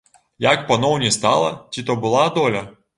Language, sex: Belarusian, male